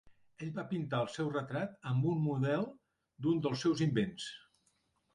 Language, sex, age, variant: Catalan, male, 50-59, Central